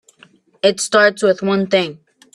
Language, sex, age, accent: English, male, 30-39, United States English